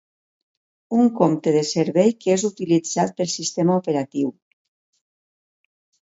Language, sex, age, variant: Catalan, female, 50-59, Valencià meridional